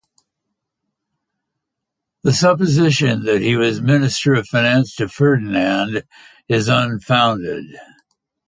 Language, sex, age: English, male, 80-89